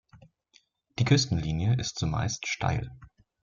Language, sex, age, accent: German, male, 19-29, Deutschland Deutsch